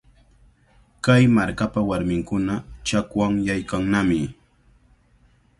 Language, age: Cajatambo North Lima Quechua, 19-29